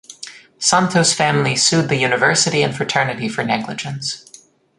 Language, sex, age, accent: English, female, 19-29, United States English